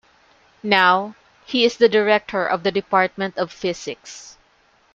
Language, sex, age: English, female, 50-59